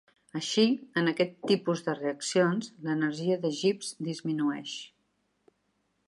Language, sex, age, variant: Catalan, female, 60-69, Central